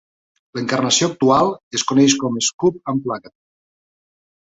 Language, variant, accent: Catalan, Nord-Occidental, Lleida